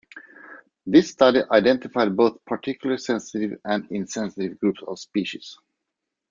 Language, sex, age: English, male, 40-49